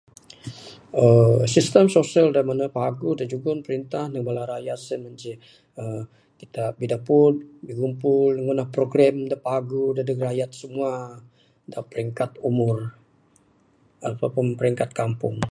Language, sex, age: Bukar-Sadung Bidayuh, male, 60-69